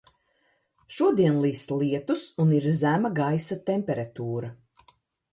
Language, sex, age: Latvian, female, 50-59